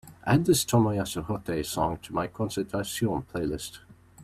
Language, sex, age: English, male, 19-29